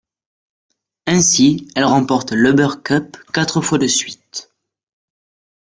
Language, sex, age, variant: French, male, under 19, Français de métropole